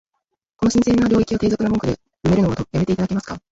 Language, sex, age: Japanese, female, 19-29